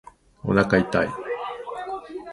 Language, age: Japanese, 40-49